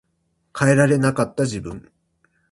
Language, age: Japanese, 19-29